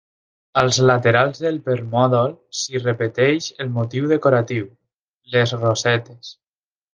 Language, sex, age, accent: Catalan, male, 19-29, valencià